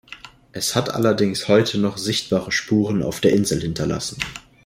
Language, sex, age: German, male, under 19